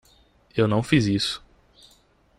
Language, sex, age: Portuguese, male, 19-29